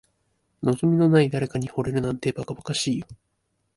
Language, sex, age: Japanese, male, under 19